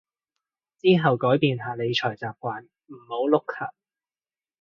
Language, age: Cantonese, 40-49